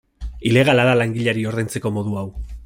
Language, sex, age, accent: Basque, male, 19-29, Erdialdekoa edo Nafarra (Gipuzkoa, Nafarroa)